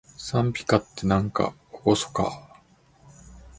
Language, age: Japanese, 50-59